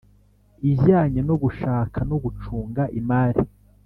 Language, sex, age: Kinyarwanda, male, 30-39